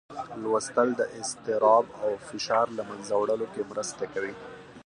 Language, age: Pashto, 19-29